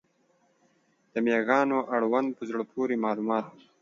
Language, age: Pashto, 19-29